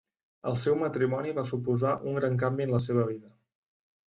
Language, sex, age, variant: Catalan, male, 19-29, Central